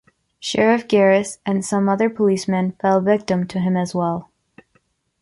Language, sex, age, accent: English, female, 19-29, Canadian English